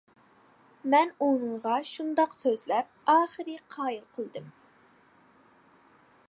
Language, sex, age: Uyghur, female, under 19